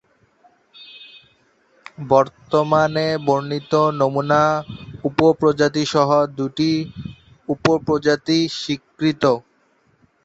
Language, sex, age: Bengali, male, 19-29